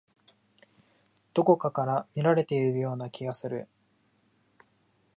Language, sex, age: Japanese, male, 19-29